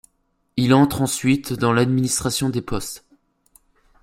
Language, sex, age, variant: French, male, under 19, Français de métropole